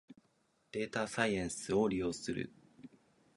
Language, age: Japanese, 19-29